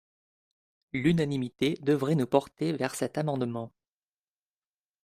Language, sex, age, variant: French, male, 19-29, Français de métropole